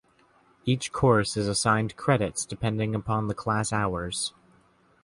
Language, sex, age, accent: English, male, 19-29, United States English